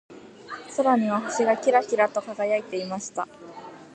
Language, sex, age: Japanese, female, 19-29